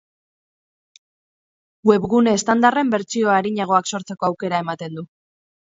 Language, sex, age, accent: Basque, female, 30-39, Mendebalekoa (Araba, Bizkaia, Gipuzkoako mendebaleko herri batzuk)